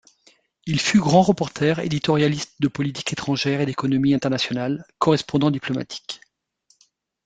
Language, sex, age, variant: French, male, 50-59, Français de métropole